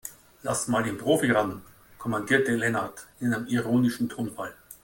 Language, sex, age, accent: German, male, 50-59, Deutschland Deutsch